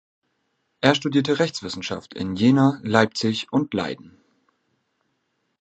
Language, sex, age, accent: German, male, 19-29, Deutschland Deutsch